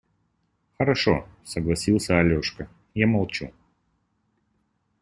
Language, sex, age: Russian, male, 19-29